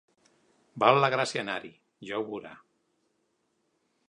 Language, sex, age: Catalan, male, 50-59